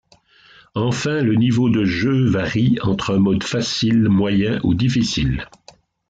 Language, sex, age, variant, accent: French, male, 80-89, Français d'Europe, Français de Suisse